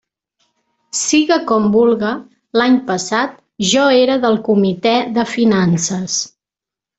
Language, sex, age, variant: Catalan, female, 40-49, Central